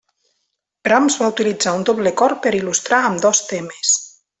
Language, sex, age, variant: Catalan, female, 30-39, Nord-Occidental